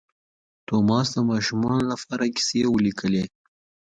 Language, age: Pashto, 19-29